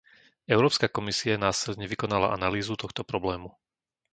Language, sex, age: Slovak, male, 30-39